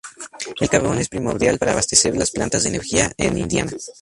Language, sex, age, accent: Spanish, male, 19-29, México